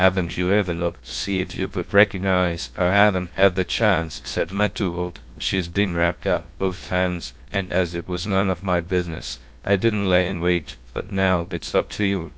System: TTS, GlowTTS